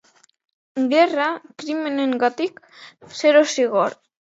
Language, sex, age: Basque, male, 40-49